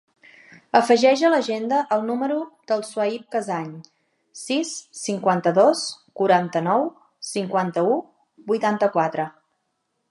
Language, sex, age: Catalan, female, 40-49